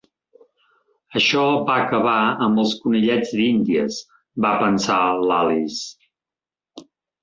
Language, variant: Catalan, Central